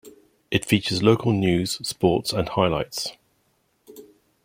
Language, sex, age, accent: English, male, 50-59, England English